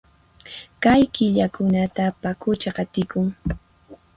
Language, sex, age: Puno Quechua, female, 19-29